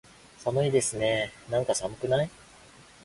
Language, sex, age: Japanese, male, 19-29